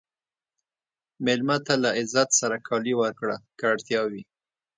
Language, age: Pashto, 30-39